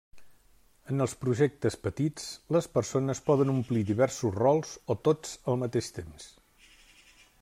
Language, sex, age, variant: Catalan, male, 50-59, Central